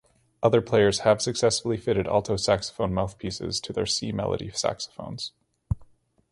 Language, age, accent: English, 30-39, Canadian English